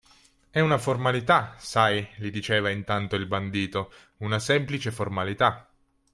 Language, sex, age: Italian, male, 19-29